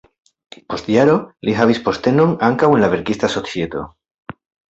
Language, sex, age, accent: Esperanto, male, 40-49, Internacia